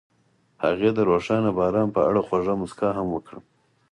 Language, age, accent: Pashto, 19-29, معیاري پښتو